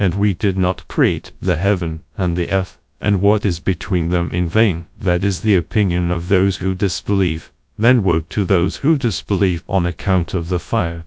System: TTS, GradTTS